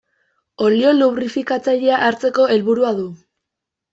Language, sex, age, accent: Basque, female, under 19, Erdialdekoa edo Nafarra (Gipuzkoa, Nafarroa)